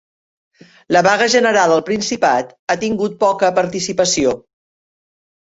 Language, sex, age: Catalan, female, 60-69